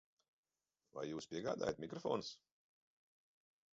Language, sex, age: Latvian, male, 40-49